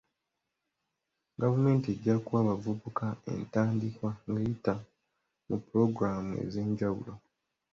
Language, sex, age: Ganda, male, 19-29